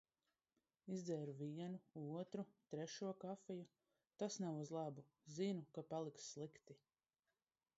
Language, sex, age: Latvian, female, 30-39